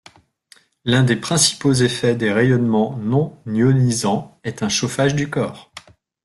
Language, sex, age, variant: French, male, 40-49, Français de métropole